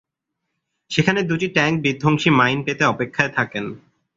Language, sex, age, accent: Bengali, male, 19-29, Bangladeshi